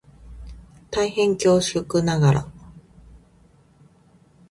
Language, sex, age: Japanese, female, 40-49